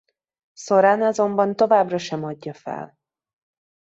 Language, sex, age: Hungarian, female, 30-39